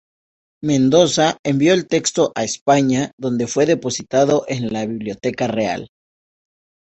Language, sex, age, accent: Spanish, male, 19-29, México